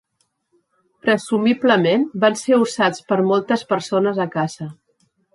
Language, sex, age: Catalan, female, 60-69